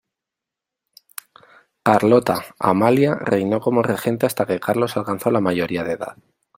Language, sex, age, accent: Spanish, male, 30-39, España: Centro-Sur peninsular (Madrid, Toledo, Castilla-La Mancha)